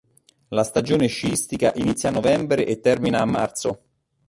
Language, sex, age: Italian, male, 40-49